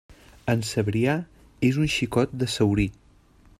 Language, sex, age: Catalan, male, 30-39